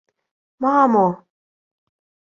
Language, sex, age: Ukrainian, female, 19-29